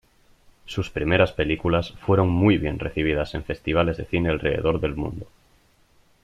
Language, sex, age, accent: Spanish, male, 19-29, España: Norte peninsular (Asturias, Castilla y León, Cantabria, País Vasco, Navarra, Aragón, La Rioja, Guadalajara, Cuenca)